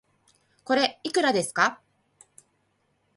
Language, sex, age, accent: Japanese, female, 40-49, 標準語